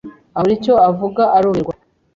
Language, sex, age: Kinyarwanda, female, 30-39